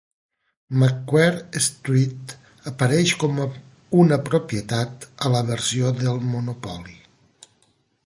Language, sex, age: Catalan, male, 60-69